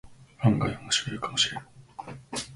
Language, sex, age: Japanese, male, 19-29